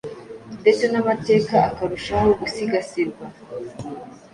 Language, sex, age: Kinyarwanda, female, under 19